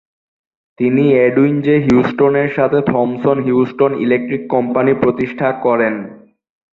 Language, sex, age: Bengali, male, under 19